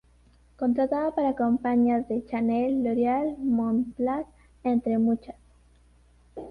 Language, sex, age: Spanish, female, under 19